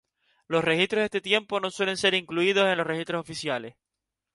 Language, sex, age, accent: Spanish, male, 19-29, España: Islas Canarias